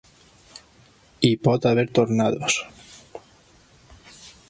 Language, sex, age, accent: Catalan, male, 40-49, valencià